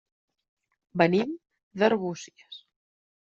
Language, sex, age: Catalan, female, 30-39